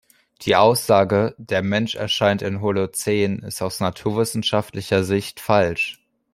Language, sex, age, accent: German, male, under 19, Deutschland Deutsch